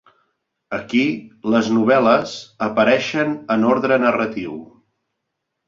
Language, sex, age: Catalan, male, 60-69